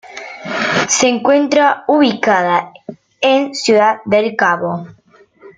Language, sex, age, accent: Spanish, female, under 19, Rioplatense: Argentina, Uruguay, este de Bolivia, Paraguay